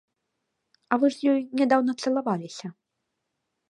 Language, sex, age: Belarusian, female, 19-29